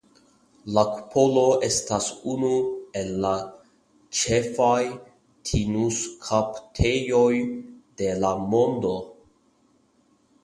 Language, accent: Esperanto, Internacia